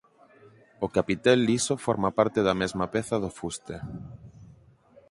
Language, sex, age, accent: Galician, male, 19-29, Central (gheada)